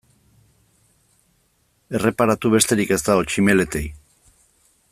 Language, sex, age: Basque, male, 50-59